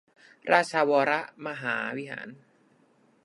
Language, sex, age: Thai, male, 19-29